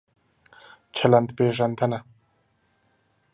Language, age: Pashto, 19-29